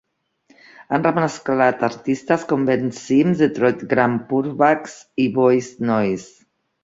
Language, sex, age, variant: Catalan, female, 40-49, Central